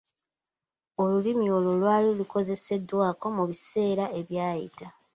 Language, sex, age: Ganda, female, 30-39